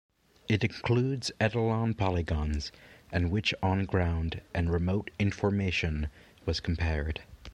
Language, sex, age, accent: English, male, 19-29, United States English